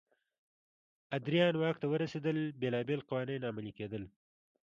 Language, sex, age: Pashto, male, 30-39